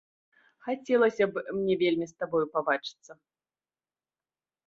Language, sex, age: Belarusian, female, 30-39